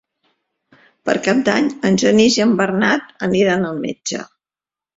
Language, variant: Catalan, Central